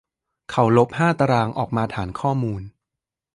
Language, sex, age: Thai, male, 30-39